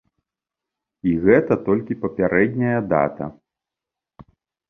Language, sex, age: Belarusian, male, 30-39